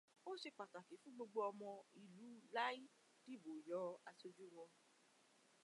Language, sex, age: Yoruba, female, 19-29